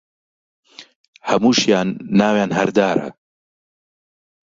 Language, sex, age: Central Kurdish, male, 40-49